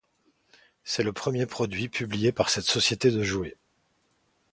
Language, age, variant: French, 40-49, Français de métropole